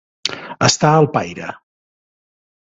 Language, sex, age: Catalan, male, 60-69